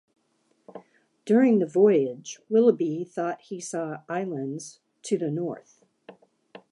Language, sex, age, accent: English, female, 50-59, United States English